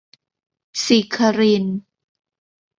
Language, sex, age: Thai, female, 50-59